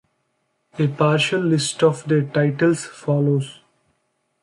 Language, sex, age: English, male, 19-29